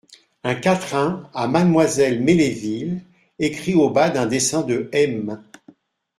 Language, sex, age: French, male, 60-69